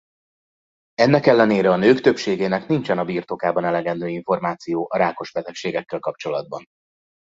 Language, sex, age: Hungarian, male, 30-39